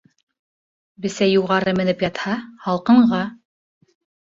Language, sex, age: Bashkir, female, 30-39